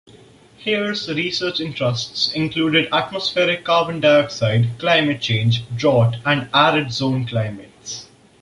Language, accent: English, India and South Asia (India, Pakistan, Sri Lanka)